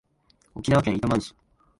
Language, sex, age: Japanese, male, 19-29